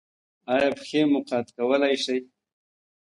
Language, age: Pashto, 30-39